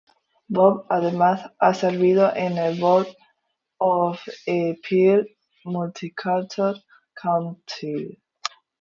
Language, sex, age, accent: Spanish, female, 19-29, España: Islas Canarias